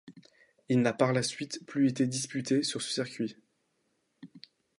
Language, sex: French, male